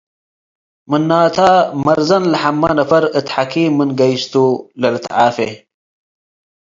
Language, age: Tigre, 30-39